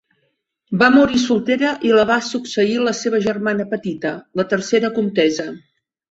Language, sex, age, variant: Catalan, female, 50-59, Central